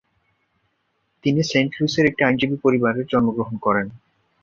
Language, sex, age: Bengali, male, 19-29